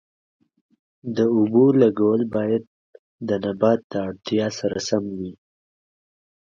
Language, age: Pashto, 19-29